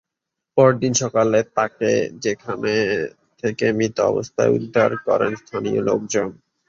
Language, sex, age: Bengali, male, 19-29